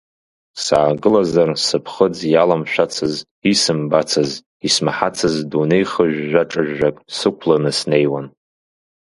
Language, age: Abkhazian, 19-29